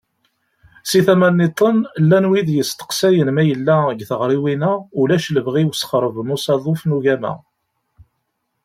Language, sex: Kabyle, male